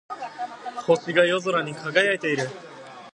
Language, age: Japanese, 19-29